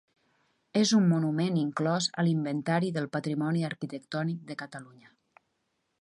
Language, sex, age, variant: Catalan, female, 40-49, Nord-Occidental